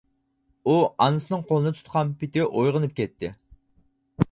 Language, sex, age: Uyghur, male, 19-29